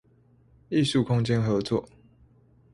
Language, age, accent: Chinese, 19-29, 出生地：臺南市